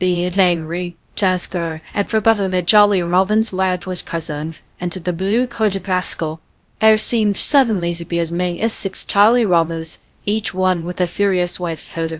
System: TTS, VITS